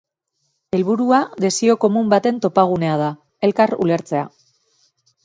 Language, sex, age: Basque, female, 30-39